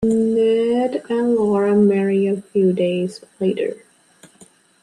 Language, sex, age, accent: English, female, under 19, United States English